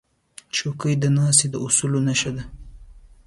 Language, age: Pashto, 19-29